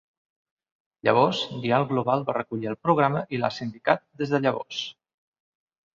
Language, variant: Catalan, Central